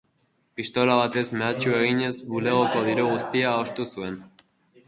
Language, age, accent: Basque, under 19, Erdialdekoa edo Nafarra (Gipuzkoa, Nafarroa)